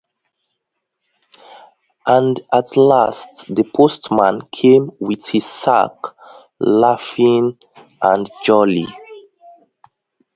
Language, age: English, 19-29